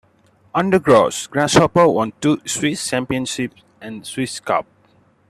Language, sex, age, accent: English, male, 19-29, England English